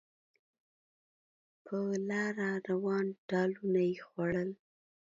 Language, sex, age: Pashto, female, 30-39